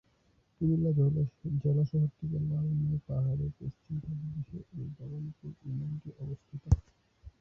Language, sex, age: Bengali, male, 19-29